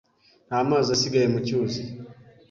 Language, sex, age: Kinyarwanda, male, 19-29